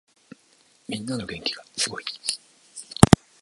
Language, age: Japanese, 50-59